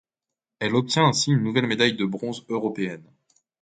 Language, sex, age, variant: French, male, 19-29, Français de métropole